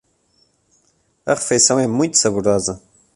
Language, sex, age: Portuguese, male, 19-29